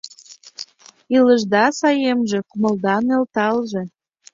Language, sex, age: Mari, female, 19-29